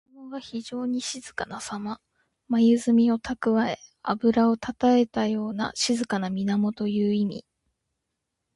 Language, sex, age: Japanese, female, 19-29